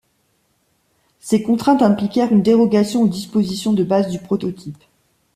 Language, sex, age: French, female, 40-49